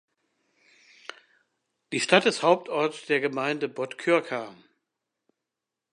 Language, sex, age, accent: German, male, 60-69, Deutschland Deutsch